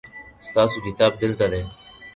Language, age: Pashto, 19-29